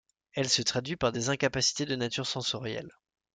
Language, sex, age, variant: French, male, 19-29, Français de métropole